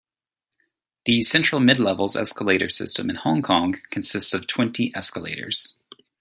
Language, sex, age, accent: English, male, 30-39, United States English